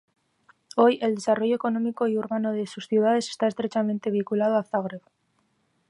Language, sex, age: Spanish, female, under 19